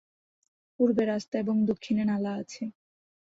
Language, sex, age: Bengali, female, 19-29